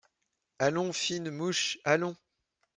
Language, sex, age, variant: French, male, 30-39, Français de métropole